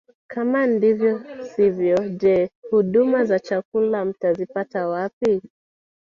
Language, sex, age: Swahili, female, 19-29